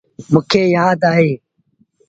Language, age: Sindhi Bhil, 19-29